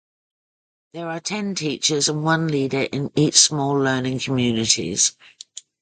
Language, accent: English, England English